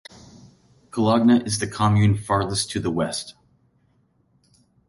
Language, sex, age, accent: English, male, 40-49, United States English